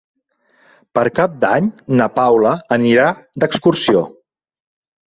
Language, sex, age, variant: Catalan, male, 40-49, Central